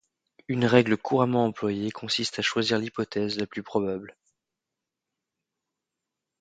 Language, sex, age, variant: French, male, 30-39, Français de métropole